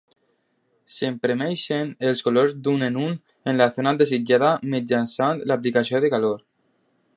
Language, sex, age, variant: Catalan, male, under 19, Alacantí